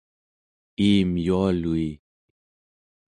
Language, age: Central Yupik, 30-39